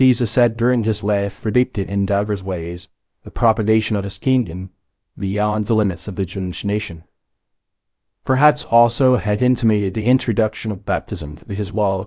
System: TTS, VITS